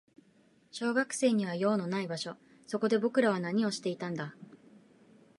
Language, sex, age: Japanese, female, 19-29